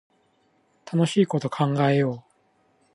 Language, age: Japanese, 40-49